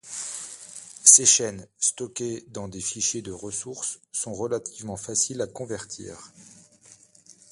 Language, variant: French, Français de métropole